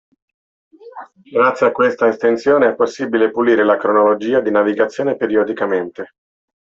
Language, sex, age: Italian, male, 40-49